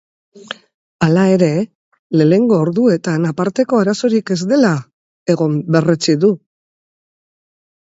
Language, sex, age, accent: Basque, female, 60-69, Mendebalekoa (Araba, Bizkaia, Gipuzkoako mendebaleko herri batzuk)